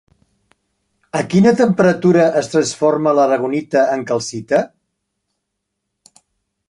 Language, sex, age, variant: Catalan, male, 60-69, Central